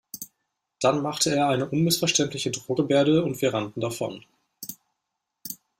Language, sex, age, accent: German, male, 19-29, Deutschland Deutsch